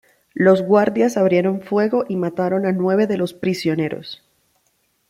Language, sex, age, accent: Spanish, female, 19-29, Andino-Pacífico: Colombia, Perú, Ecuador, oeste de Bolivia y Venezuela andina